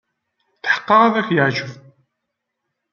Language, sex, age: Kabyle, male, 30-39